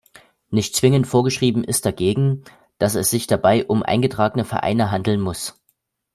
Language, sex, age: German, male, 30-39